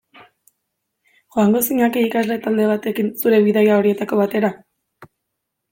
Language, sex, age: Basque, female, 19-29